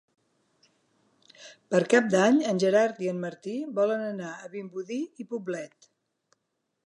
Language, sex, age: Catalan, female, 60-69